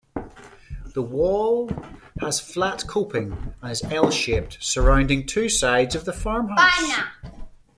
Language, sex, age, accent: English, male, 40-49, Irish English